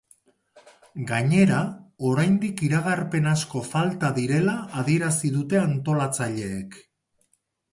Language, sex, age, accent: Basque, male, 40-49, Erdialdekoa edo Nafarra (Gipuzkoa, Nafarroa)